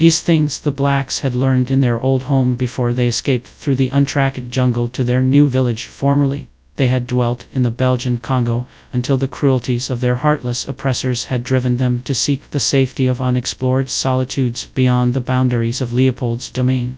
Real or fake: fake